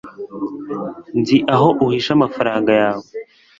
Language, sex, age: Kinyarwanda, female, under 19